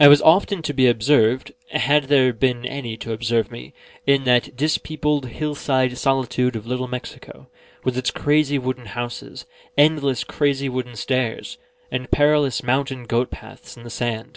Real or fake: real